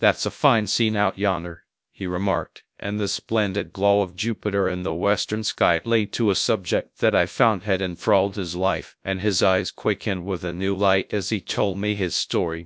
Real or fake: fake